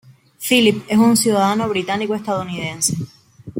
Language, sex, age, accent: Spanish, female, 19-29, Caribe: Cuba, Venezuela, Puerto Rico, República Dominicana, Panamá, Colombia caribeña, México caribeño, Costa del golfo de México